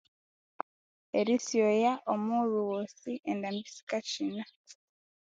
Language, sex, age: Konzo, female, 19-29